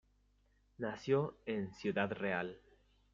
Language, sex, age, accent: Spanish, male, 19-29, Rioplatense: Argentina, Uruguay, este de Bolivia, Paraguay